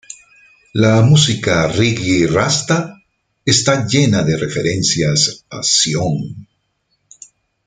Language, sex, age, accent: Spanish, male, 50-59, Caribe: Cuba, Venezuela, Puerto Rico, República Dominicana, Panamá, Colombia caribeña, México caribeño, Costa del golfo de México